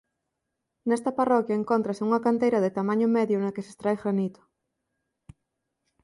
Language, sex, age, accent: Galician, female, 30-39, Atlántico (seseo e gheada)